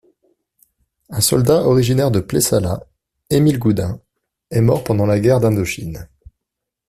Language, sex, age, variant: French, male, 19-29, Français de métropole